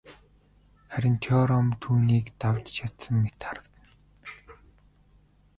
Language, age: Mongolian, 19-29